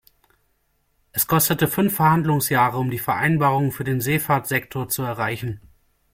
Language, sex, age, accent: German, male, 19-29, Deutschland Deutsch